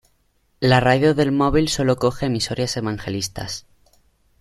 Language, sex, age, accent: Spanish, male, under 19, España: Sur peninsular (Andalucia, Extremadura, Murcia)